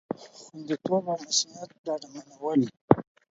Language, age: Pashto, under 19